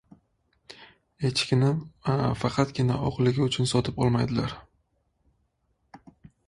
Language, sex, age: Uzbek, male, 19-29